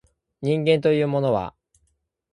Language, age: Japanese, 19-29